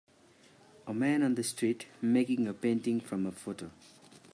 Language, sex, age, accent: English, male, 19-29, India and South Asia (India, Pakistan, Sri Lanka)